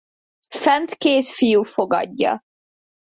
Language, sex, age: Hungarian, female, under 19